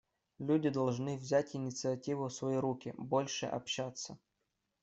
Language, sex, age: Russian, male, 19-29